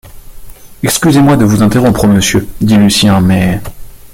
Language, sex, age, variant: French, male, 30-39, Français de métropole